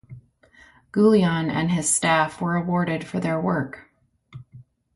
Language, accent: English, United States English